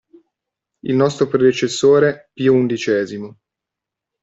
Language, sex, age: Italian, male, 30-39